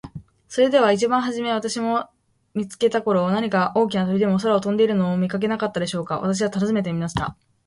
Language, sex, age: Japanese, female, under 19